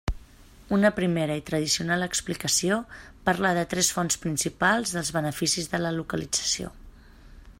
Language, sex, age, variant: Catalan, female, 40-49, Central